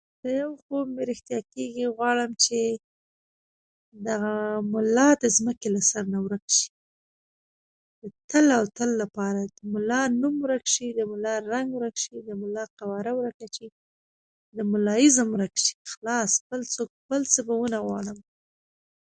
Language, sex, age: Pashto, female, 19-29